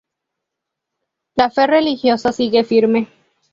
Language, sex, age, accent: Spanish, female, under 19, México